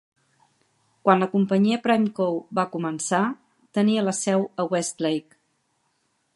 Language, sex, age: Catalan, female, 40-49